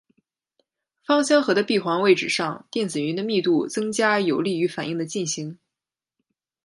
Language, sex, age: Chinese, female, 19-29